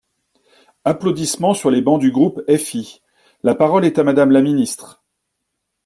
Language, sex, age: French, male, 50-59